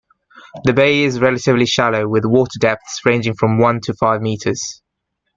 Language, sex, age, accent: English, male, 19-29, England English